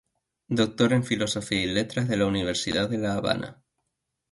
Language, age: Spanish, 19-29